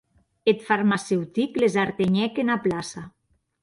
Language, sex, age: Occitan, female, 40-49